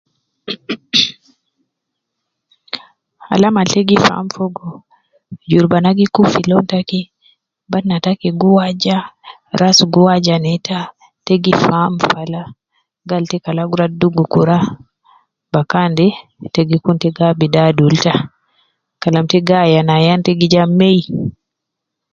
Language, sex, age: Nubi, female, 30-39